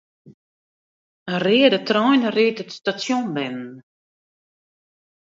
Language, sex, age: Western Frisian, female, 60-69